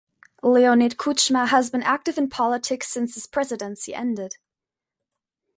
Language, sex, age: English, female, under 19